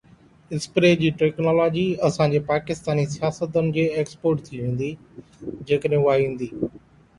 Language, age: Sindhi, under 19